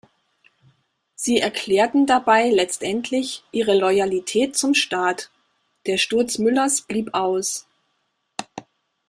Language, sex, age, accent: German, female, 40-49, Deutschland Deutsch